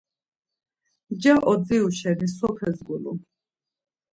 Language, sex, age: Laz, female, 50-59